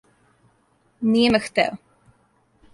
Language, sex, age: Serbian, female, 19-29